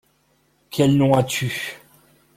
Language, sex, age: French, male, 40-49